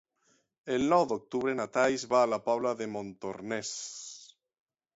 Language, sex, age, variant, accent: Catalan, male, 30-39, Valencià meridional, central; valencià